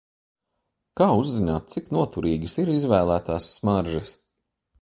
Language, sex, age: Latvian, male, 40-49